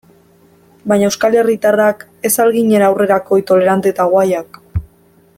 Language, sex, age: Basque, female, 19-29